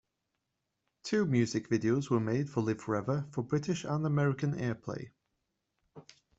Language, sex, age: English, male, 30-39